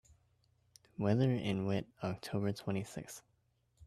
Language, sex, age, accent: English, male, 19-29, United States English